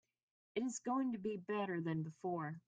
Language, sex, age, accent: English, female, 19-29, United States English